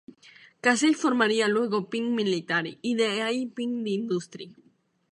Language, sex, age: Spanish, female, 19-29